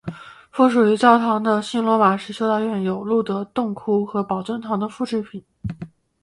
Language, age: Chinese, 19-29